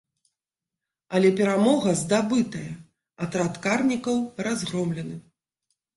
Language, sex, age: Belarusian, female, 40-49